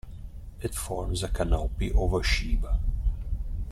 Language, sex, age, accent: English, male, 50-59, United States English